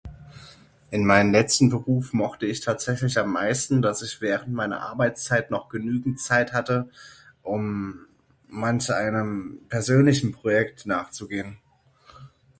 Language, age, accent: German, 30-39, Deutschland Deutsch